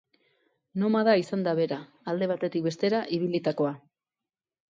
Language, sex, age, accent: Basque, female, 40-49, Erdialdekoa edo Nafarra (Gipuzkoa, Nafarroa)